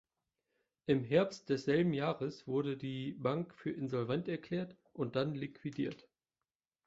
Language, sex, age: German, male, 30-39